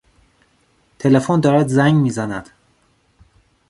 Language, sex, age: Persian, male, 19-29